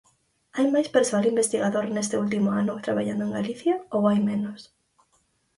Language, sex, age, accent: Galician, female, 19-29, Normativo (estándar)